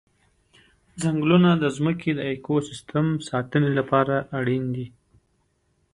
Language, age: Pashto, 30-39